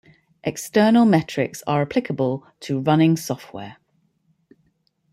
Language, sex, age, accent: English, female, 50-59, England English